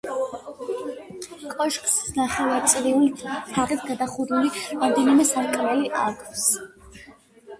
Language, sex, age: Georgian, female, under 19